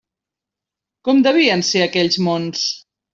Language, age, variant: Catalan, 40-49, Central